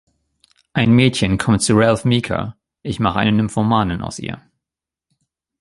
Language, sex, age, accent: German, male, 30-39, Deutschland Deutsch